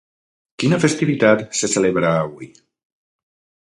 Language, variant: Catalan, Valencià meridional